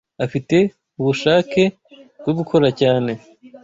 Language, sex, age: Kinyarwanda, male, 19-29